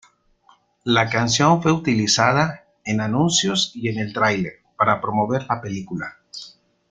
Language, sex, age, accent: Spanish, male, 50-59, México